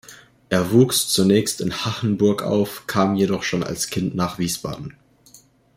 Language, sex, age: German, male, under 19